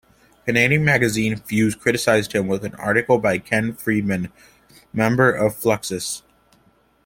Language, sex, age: English, male, under 19